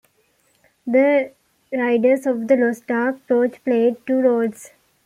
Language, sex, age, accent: English, female, 19-29, United States English